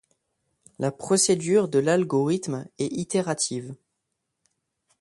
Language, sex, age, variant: French, male, under 19, Français de métropole